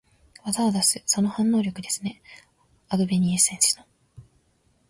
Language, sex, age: Japanese, female, 19-29